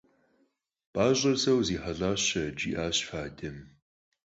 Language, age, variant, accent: Kabardian, 19-29, Адыгэбзэ (Къэбэрдей, Кирил, псоми зэдай), Джылэхъстэней (Gilahsteney)